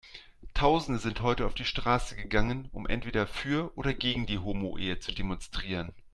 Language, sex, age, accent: German, male, 40-49, Deutschland Deutsch